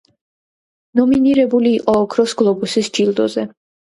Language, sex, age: Georgian, female, under 19